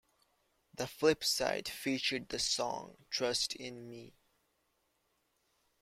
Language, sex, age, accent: English, male, 19-29, West Indies and Bermuda (Bahamas, Bermuda, Jamaica, Trinidad)